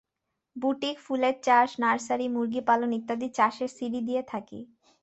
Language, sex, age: Bengali, female, 19-29